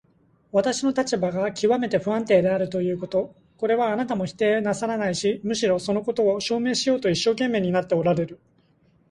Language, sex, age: Japanese, male, 30-39